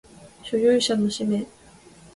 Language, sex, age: Japanese, female, 19-29